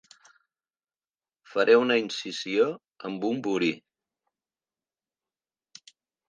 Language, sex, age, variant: Catalan, male, 50-59, Central